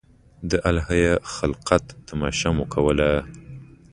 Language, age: Pashto, 19-29